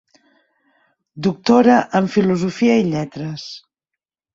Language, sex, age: Catalan, female, 50-59